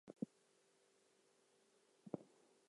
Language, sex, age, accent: English, female, 19-29, Southern African (South Africa, Zimbabwe, Namibia)